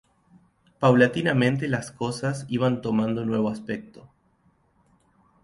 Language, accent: Spanish, Rioplatense: Argentina, Uruguay, este de Bolivia, Paraguay